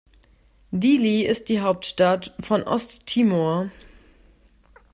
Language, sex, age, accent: German, female, 19-29, Deutschland Deutsch